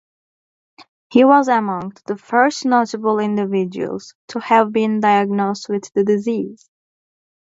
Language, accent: English, United States English